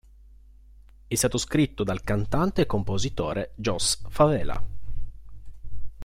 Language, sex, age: Italian, male, 30-39